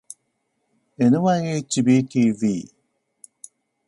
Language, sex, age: Japanese, male, 50-59